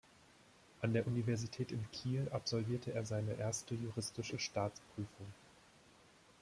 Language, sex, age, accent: German, male, 19-29, Deutschland Deutsch